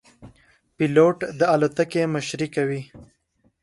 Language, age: Pashto, under 19